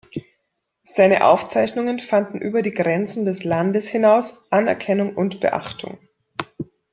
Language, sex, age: German, female, 30-39